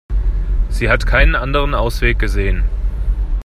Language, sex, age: German, male, 30-39